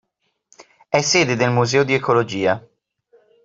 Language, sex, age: Italian, male, 19-29